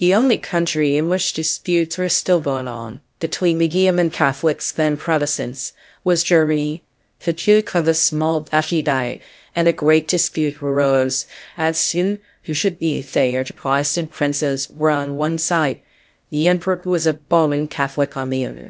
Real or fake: fake